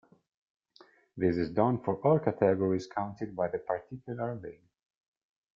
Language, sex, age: English, male, 19-29